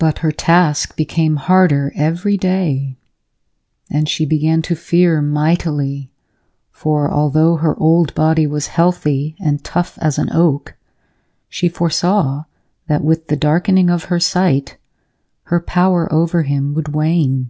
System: none